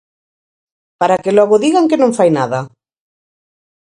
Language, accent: Galician, Normativo (estándar)